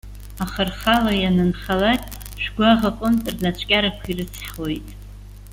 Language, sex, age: Abkhazian, female, 70-79